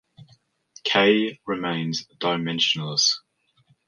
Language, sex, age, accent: English, male, 19-29, Australian English